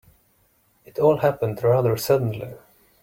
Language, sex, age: English, male, 30-39